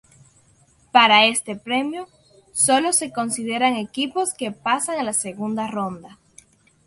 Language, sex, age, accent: Spanish, female, under 19, Caribe: Cuba, Venezuela, Puerto Rico, República Dominicana, Panamá, Colombia caribeña, México caribeño, Costa del golfo de México